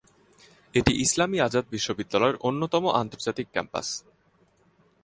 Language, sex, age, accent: Bengali, male, 19-29, প্রমিত